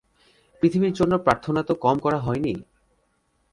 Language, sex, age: Bengali, male, 19-29